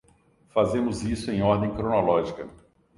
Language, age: Portuguese, 40-49